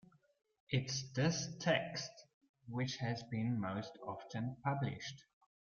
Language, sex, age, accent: English, male, 19-29, Southern African (South Africa, Zimbabwe, Namibia)